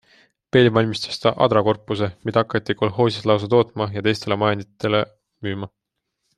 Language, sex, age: Estonian, male, 19-29